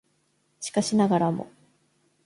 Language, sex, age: Japanese, female, 30-39